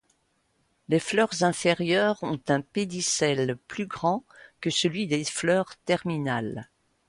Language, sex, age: French, female, 60-69